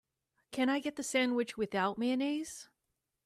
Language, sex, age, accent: English, female, 50-59, United States English